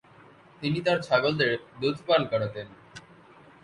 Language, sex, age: Bengali, male, under 19